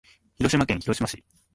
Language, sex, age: Japanese, male, under 19